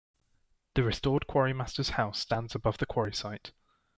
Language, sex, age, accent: English, male, 19-29, England English